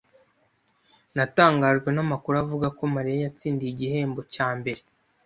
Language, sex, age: Kinyarwanda, male, 19-29